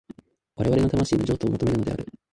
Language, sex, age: Japanese, male, 19-29